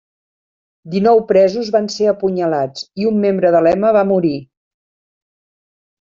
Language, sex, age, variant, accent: Catalan, female, 50-59, Central, central